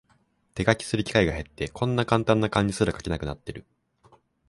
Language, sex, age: Japanese, male, 19-29